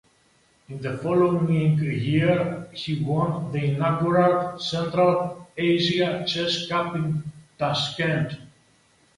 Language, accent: English, Greek